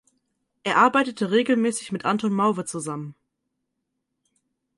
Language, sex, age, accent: German, female, 19-29, Deutschland Deutsch